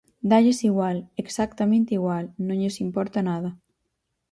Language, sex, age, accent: Galician, female, 19-29, Central (gheada)